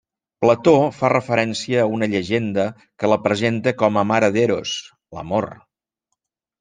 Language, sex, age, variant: Catalan, male, 50-59, Central